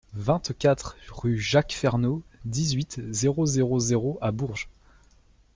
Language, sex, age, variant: French, male, 19-29, Français de métropole